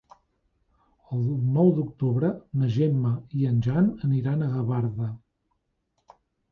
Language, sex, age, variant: Catalan, male, 40-49, Nord-Occidental